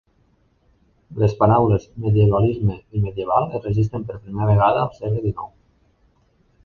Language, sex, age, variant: Catalan, male, 30-39, Septentrional